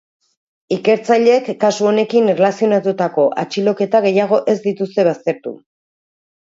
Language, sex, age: Basque, female, 40-49